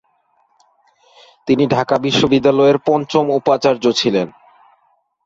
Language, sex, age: Bengali, male, 19-29